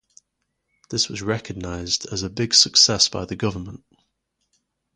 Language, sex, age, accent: English, male, 30-39, England English